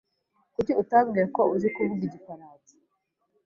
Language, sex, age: Kinyarwanda, female, 19-29